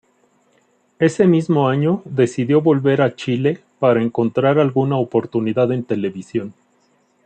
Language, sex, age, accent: Spanish, male, 40-49, México